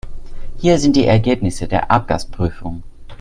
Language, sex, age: German, male, 19-29